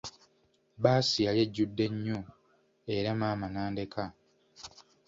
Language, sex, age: Ganda, male, 19-29